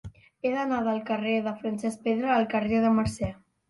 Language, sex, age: Catalan, male, under 19